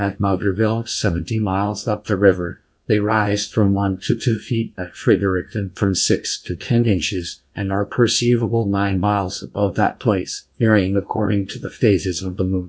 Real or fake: fake